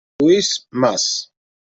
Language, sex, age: Italian, male, 30-39